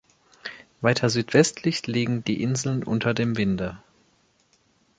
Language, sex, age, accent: German, male, 19-29, Deutschland Deutsch